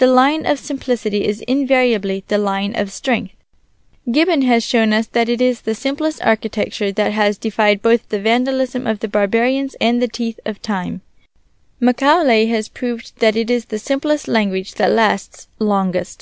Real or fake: real